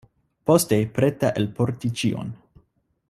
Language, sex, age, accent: Esperanto, male, 19-29, Internacia